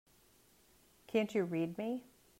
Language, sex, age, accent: English, female, 40-49, United States English